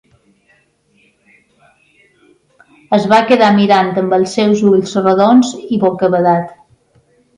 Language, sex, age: Catalan, female, 50-59